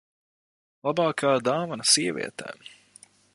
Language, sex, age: Latvian, male, 19-29